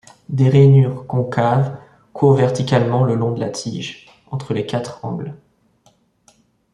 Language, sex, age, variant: French, male, 19-29, Français de métropole